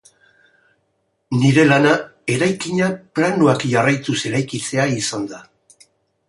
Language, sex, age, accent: Basque, male, 60-69, Mendebalekoa (Araba, Bizkaia, Gipuzkoako mendebaleko herri batzuk)